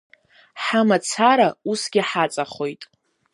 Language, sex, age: Abkhazian, female, under 19